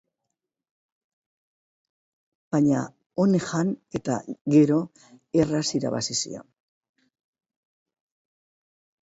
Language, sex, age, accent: Basque, female, 70-79, Mendebalekoa (Araba, Bizkaia, Gipuzkoako mendebaleko herri batzuk)